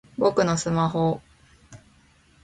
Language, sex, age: Japanese, female, 19-29